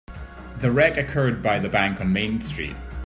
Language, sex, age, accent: English, male, 19-29, Scottish English